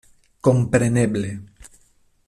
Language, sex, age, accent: Esperanto, male, 40-49, Internacia